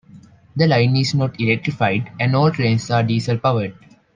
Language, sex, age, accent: English, male, 19-29, India and South Asia (India, Pakistan, Sri Lanka)